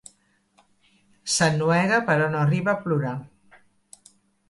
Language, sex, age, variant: Catalan, female, 60-69, Central